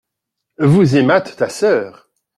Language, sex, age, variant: French, male, 40-49, Français de métropole